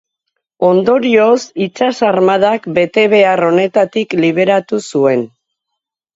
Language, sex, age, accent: Basque, female, 70-79, Erdialdekoa edo Nafarra (Gipuzkoa, Nafarroa)